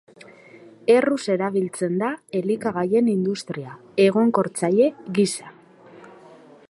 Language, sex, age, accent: Basque, female, 30-39, Mendebalekoa (Araba, Bizkaia, Gipuzkoako mendebaleko herri batzuk)